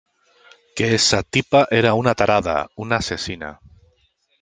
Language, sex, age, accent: Spanish, male, 30-39, España: Sur peninsular (Andalucia, Extremadura, Murcia)